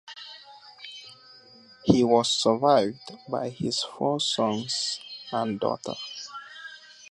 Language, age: English, 19-29